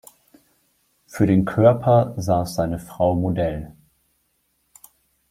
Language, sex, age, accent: German, male, 30-39, Deutschland Deutsch